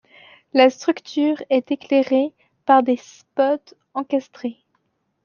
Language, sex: French, female